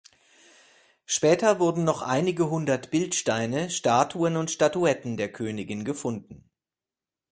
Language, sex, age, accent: German, male, 40-49, Deutschland Deutsch